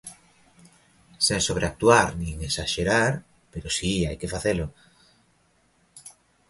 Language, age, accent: Galician, 40-49, Normativo (estándar)